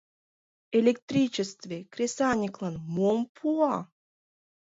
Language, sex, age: Mari, female, 19-29